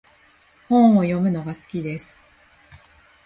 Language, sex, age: Japanese, female, 19-29